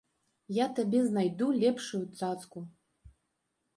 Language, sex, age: Belarusian, female, 40-49